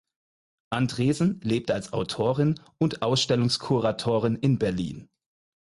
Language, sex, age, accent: German, male, 30-39, Deutschland Deutsch